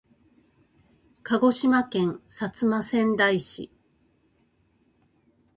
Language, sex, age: Japanese, female, 50-59